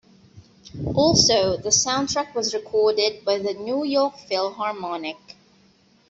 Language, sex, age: English, female, 19-29